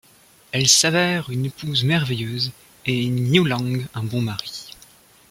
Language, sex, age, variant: French, male, 19-29, Français de métropole